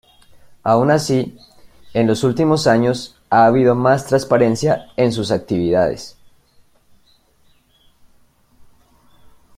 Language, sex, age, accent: Spanish, male, 19-29, Andino-Pacífico: Colombia, Perú, Ecuador, oeste de Bolivia y Venezuela andina